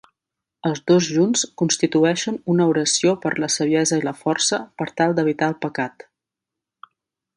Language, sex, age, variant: Catalan, female, 30-39, Central